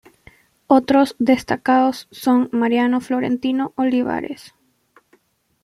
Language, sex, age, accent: Spanish, female, under 19, Andino-Pacífico: Colombia, Perú, Ecuador, oeste de Bolivia y Venezuela andina